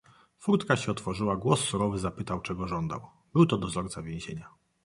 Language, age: Polish, 40-49